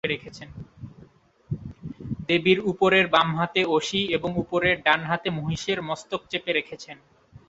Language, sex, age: Bengali, male, 19-29